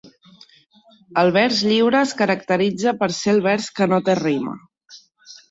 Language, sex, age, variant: Catalan, female, 40-49, Central